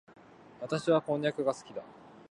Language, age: Japanese, 30-39